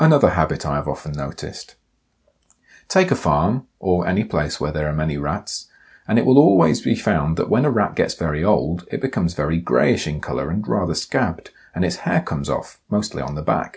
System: none